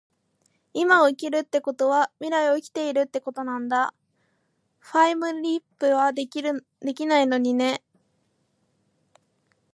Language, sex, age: Japanese, female, 19-29